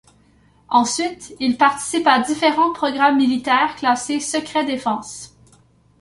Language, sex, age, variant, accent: French, female, 19-29, Français d'Amérique du Nord, Français du Canada